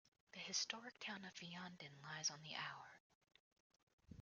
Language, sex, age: English, female, 19-29